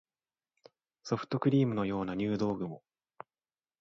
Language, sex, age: Japanese, male, 19-29